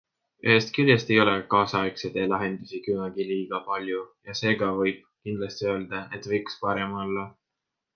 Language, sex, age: Estonian, male, 19-29